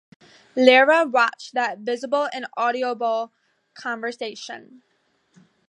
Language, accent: English, United States English